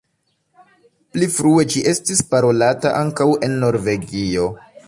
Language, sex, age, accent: Esperanto, male, 19-29, Internacia